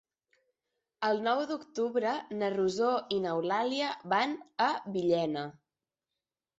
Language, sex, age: Catalan, male, 30-39